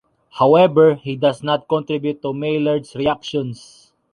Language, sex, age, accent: English, male, 19-29, Filipino